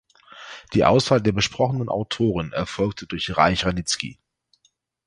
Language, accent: German, Deutschland Deutsch